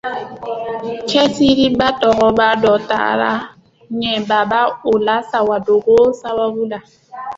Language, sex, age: Dyula, female, 19-29